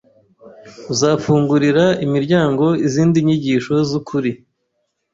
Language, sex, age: Kinyarwanda, male, 30-39